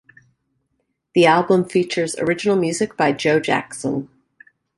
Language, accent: English, United States English